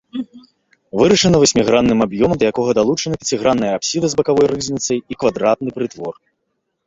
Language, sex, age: Belarusian, male, 30-39